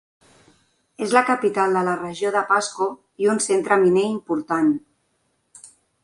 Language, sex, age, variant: Catalan, female, 40-49, Nord-Occidental